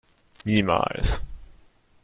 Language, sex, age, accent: German, male, 30-39, Österreichisches Deutsch